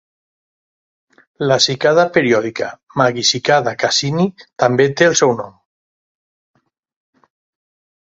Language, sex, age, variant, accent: Catalan, male, 50-59, Valencià meridional, valencià